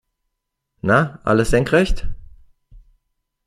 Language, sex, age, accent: German, male, 50-59, Deutschland Deutsch